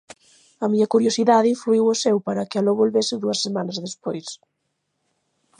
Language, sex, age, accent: Galician, female, 30-39, Central (gheada); Normativo (estándar)